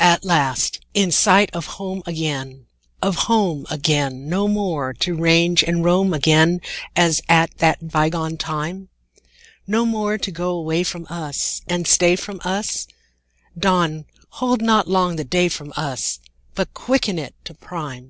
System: none